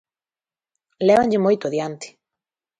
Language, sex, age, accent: Galician, female, 30-39, Central (gheada)